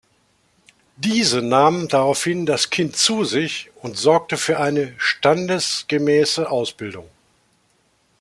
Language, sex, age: German, male, 60-69